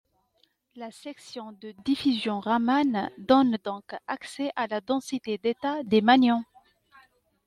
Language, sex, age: French, female, 30-39